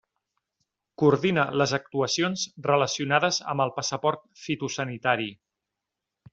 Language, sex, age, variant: Catalan, male, 40-49, Central